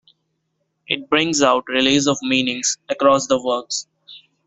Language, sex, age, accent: English, male, under 19, India and South Asia (India, Pakistan, Sri Lanka)